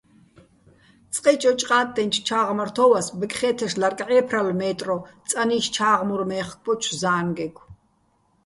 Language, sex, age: Bats, female, 30-39